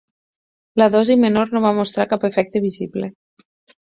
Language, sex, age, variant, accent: Catalan, female, 30-39, Nord-Occidental, Lleidatà